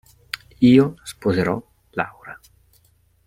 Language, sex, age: Italian, male, 40-49